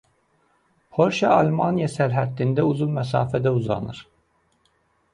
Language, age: Azerbaijani, 30-39